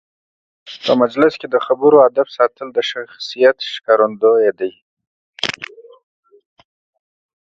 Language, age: Pashto, 30-39